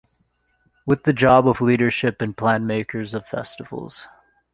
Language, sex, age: English, male, 19-29